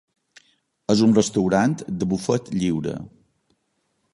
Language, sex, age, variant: Catalan, male, 60-69, Balear